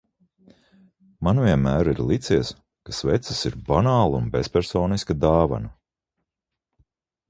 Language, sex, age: Latvian, male, 40-49